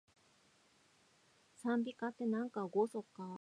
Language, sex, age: Japanese, female, 50-59